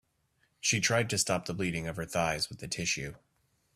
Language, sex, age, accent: English, male, 30-39, United States English